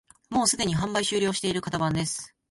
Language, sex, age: Japanese, male, 19-29